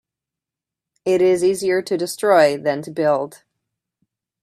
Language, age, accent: English, 40-49, Canadian English